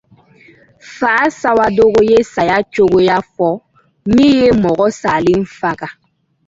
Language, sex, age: Dyula, female, 19-29